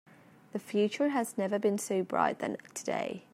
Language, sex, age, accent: English, female, 19-29, Australian English